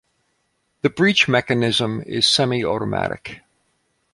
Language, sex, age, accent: English, male, 50-59, United States English